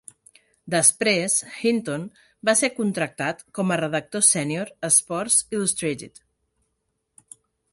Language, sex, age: Catalan, female, 40-49